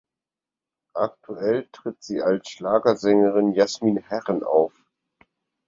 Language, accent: German, Deutschland Deutsch